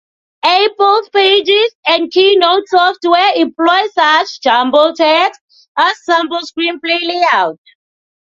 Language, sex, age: English, female, 19-29